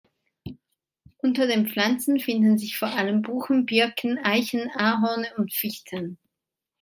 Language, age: German, 19-29